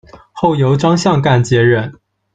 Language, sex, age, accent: Chinese, male, 19-29, 出生地：福建省